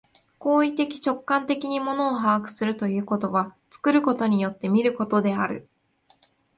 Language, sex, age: Japanese, female, 19-29